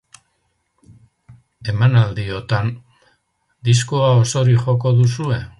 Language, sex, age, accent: Basque, male, 70-79, Mendebalekoa (Araba, Bizkaia, Gipuzkoako mendebaleko herri batzuk)